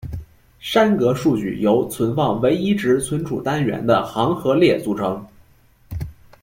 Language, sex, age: Chinese, male, under 19